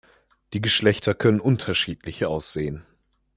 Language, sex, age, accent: German, male, 19-29, Deutschland Deutsch